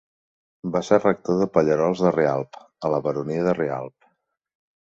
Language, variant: Catalan, Nord-Occidental